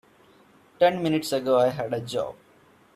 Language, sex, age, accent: English, male, 19-29, India and South Asia (India, Pakistan, Sri Lanka)